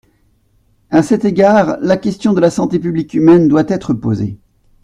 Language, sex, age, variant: French, male, 40-49, Français de métropole